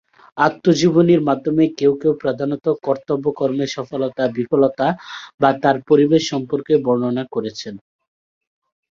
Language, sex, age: Bengali, male, 19-29